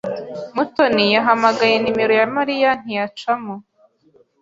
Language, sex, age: Kinyarwanda, female, 19-29